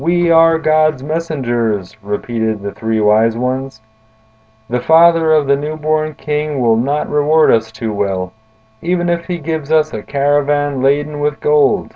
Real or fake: real